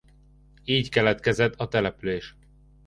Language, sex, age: Hungarian, male, 30-39